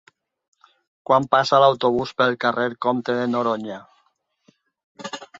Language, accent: Catalan, valencià